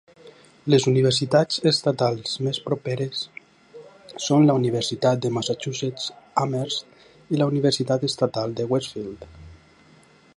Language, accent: Catalan, valencià